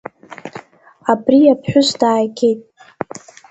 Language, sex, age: Abkhazian, female, under 19